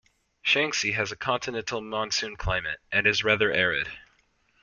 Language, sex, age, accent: English, male, under 19, United States English